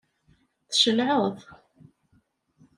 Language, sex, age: Kabyle, female, 30-39